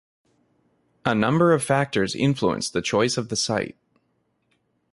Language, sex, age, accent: English, male, 19-29, United States English